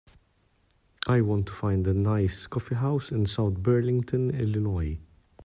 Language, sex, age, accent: English, male, 30-39, England English